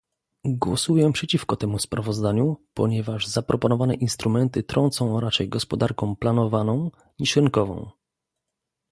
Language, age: Polish, 30-39